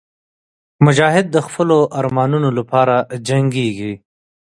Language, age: Pashto, 30-39